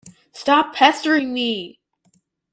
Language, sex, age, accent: English, male, under 19, United States English